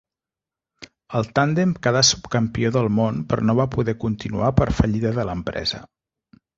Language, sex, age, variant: Catalan, male, 40-49, Central